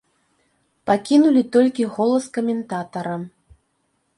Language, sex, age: Belarusian, female, 40-49